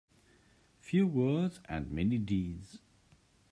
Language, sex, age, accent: English, male, 60-69, Southern African (South Africa, Zimbabwe, Namibia)